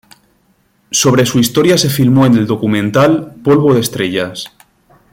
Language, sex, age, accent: Spanish, male, 40-49, España: Sur peninsular (Andalucia, Extremadura, Murcia)